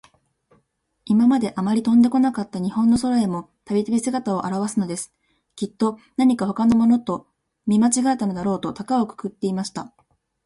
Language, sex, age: Japanese, female, 19-29